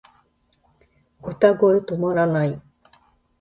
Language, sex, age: Japanese, female, 50-59